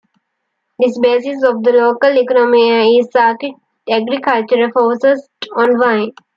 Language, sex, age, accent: English, female, 19-29, United States English